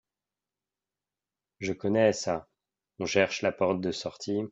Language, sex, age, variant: French, male, 19-29, Français de métropole